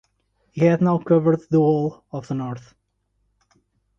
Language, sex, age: English, male, 30-39